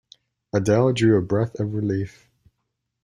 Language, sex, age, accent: English, male, 19-29, United States English